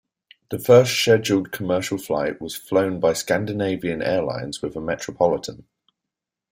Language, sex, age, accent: English, male, 19-29, England English